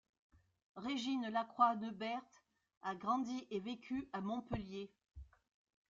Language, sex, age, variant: French, female, 60-69, Français de métropole